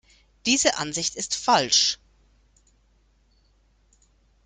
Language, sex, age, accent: German, female, 19-29, Deutschland Deutsch